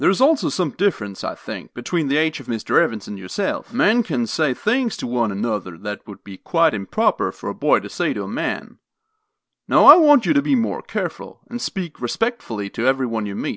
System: none